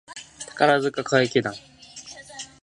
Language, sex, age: Japanese, male, 19-29